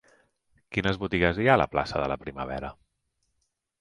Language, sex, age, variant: Catalan, male, 40-49, Central